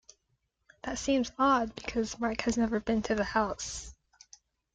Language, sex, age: English, female, under 19